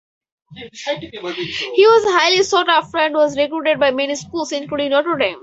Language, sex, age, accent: English, female, 19-29, United States English